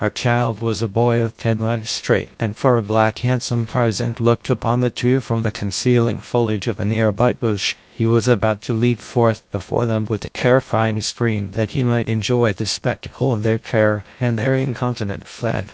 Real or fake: fake